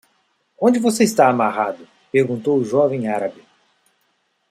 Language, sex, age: Portuguese, male, 40-49